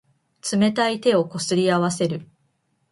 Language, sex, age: Japanese, female, 19-29